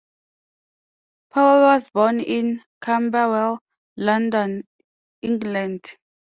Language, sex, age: English, female, 19-29